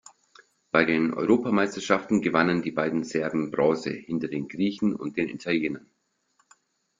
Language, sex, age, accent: German, male, 40-49, Deutschland Deutsch